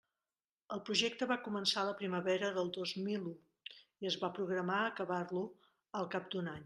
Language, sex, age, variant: Catalan, female, 40-49, Central